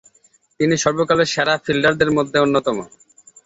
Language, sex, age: Bengali, male, 30-39